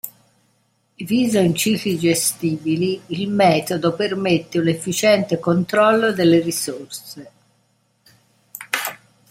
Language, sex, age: Italian, female, 60-69